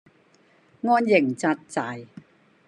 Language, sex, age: Cantonese, female, 60-69